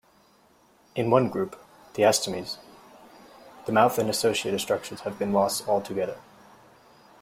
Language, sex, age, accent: English, male, 19-29, United States English